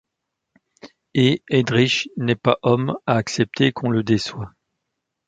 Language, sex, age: French, male, 40-49